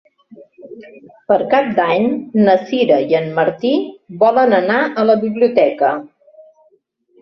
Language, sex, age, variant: Catalan, female, 50-59, Central